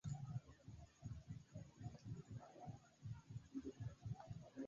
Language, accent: Esperanto, Internacia